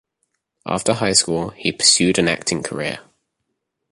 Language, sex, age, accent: English, male, 19-29, England English